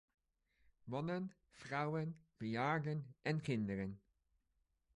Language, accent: Dutch, Nederlands Nederlands